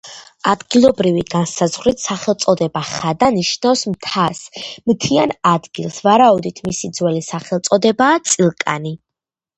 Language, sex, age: Georgian, female, under 19